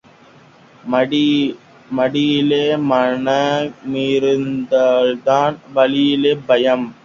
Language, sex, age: Tamil, male, under 19